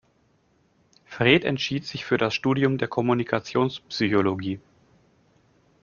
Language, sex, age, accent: German, male, 30-39, Deutschland Deutsch